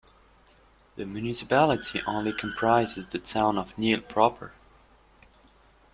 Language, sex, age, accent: English, male, 19-29, United States English